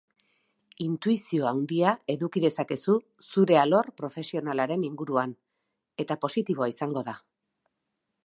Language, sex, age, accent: Basque, female, 40-49, Erdialdekoa edo Nafarra (Gipuzkoa, Nafarroa)